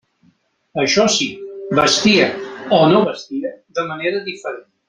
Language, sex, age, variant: Catalan, male, 60-69, Central